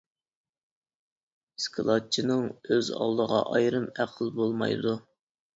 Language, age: Uyghur, 30-39